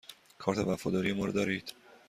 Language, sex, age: Persian, male, 30-39